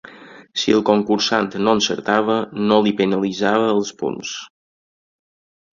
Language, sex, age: Catalan, male, 50-59